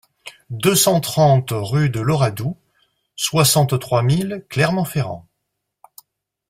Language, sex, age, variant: French, male, 50-59, Français de métropole